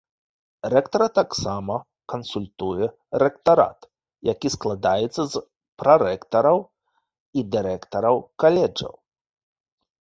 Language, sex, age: Belarusian, male, 30-39